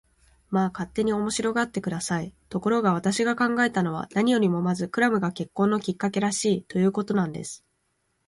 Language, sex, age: Japanese, female, 19-29